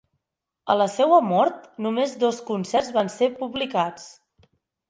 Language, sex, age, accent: Catalan, female, 30-39, Oriental